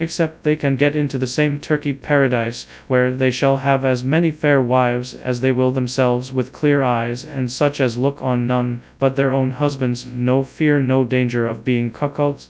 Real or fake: fake